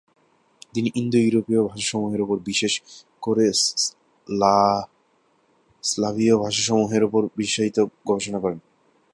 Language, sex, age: Bengali, male, 19-29